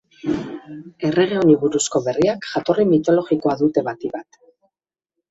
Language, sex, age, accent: Basque, female, 50-59, Mendebalekoa (Araba, Bizkaia, Gipuzkoako mendebaleko herri batzuk)